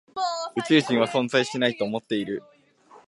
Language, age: Japanese, under 19